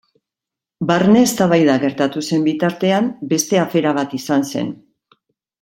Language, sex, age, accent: Basque, female, 50-59, Erdialdekoa edo Nafarra (Gipuzkoa, Nafarroa)